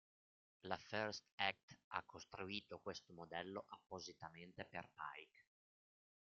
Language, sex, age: Italian, male, 50-59